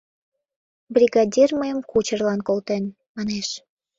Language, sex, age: Mari, female, 19-29